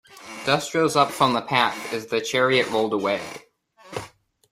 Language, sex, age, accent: English, male, under 19, United States English